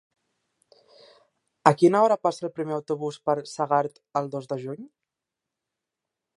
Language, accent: Catalan, Barcelona